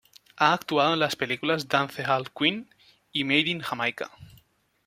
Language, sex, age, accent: Spanish, male, 19-29, España: Sur peninsular (Andalucia, Extremadura, Murcia)